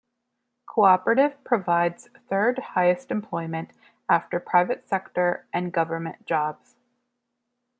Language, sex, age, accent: English, female, 19-29, United States English